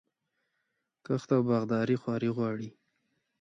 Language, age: Pashto, 19-29